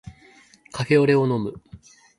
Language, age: Japanese, 19-29